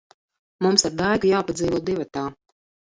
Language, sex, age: Latvian, female, 50-59